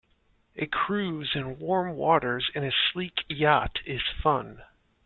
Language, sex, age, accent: English, male, 30-39, United States English